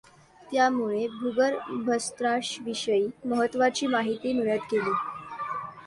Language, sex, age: Marathi, female, under 19